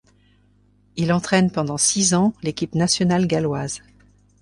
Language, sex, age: French, female, 50-59